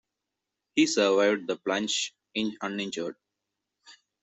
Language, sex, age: English, male, 30-39